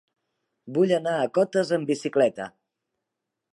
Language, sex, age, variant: Catalan, female, 50-59, Central